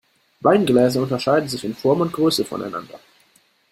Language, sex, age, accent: German, male, under 19, Deutschland Deutsch